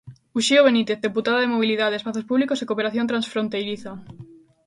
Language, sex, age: Galician, female, 19-29